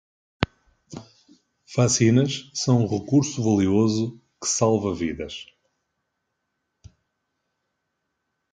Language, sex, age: Portuguese, male, 40-49